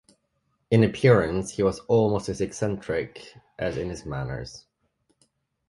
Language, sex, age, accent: English, male, 30-39, United States English